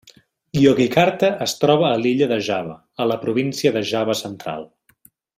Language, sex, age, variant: Catalan, male, 19-29, Central